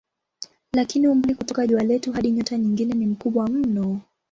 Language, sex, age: Swahili, female, 19-29